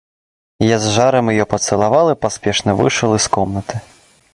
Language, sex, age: Russian, male, under 19